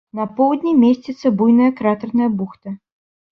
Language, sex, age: Belarusian, female, 30-39